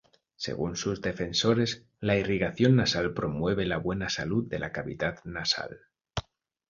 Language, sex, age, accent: Spanish, male, 30-39, España: Centro-Sur peninsular (Madrid, Toledo, Castilla-La Mancha)